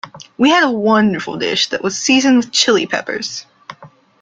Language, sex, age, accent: English, female, 19-29, United States English